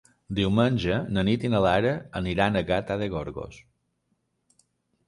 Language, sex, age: Catalan, male, 40-49